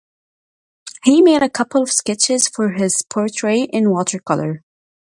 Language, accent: English, United States English